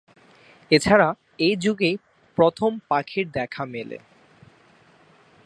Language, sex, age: Bengali, male, 19-29